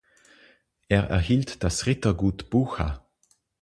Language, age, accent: German, 40-49, Österreichisches Deutsch